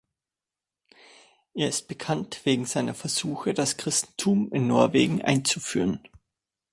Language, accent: German, Deutschland Deutsch